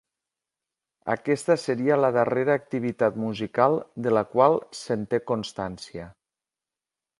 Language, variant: Catalan, Septentrional